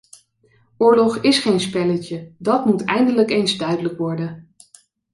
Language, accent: Dutch, Nederlands Nederlands